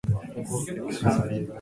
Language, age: Japanese, 19-29